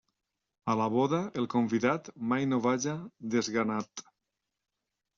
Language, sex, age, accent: Catalan, male, 50-59, valencià